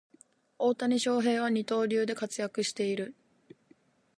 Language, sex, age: Japanese, female, 19-29